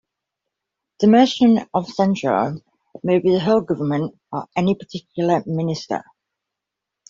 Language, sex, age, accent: English, female, 40-49, England English